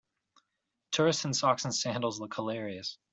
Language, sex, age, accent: English, male, 30-39, United States English